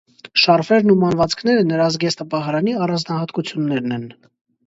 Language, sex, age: Armenian, male, 19-29